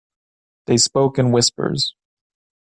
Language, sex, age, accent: English, male, 19-29, United States English